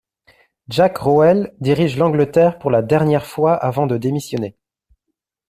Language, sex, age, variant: French, male, 19-29, Français de métropole